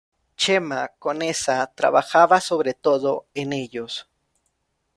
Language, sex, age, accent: Spanish, male, 19-29, México